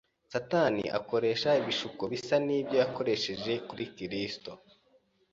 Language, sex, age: Kinyarwanda, male, 19-29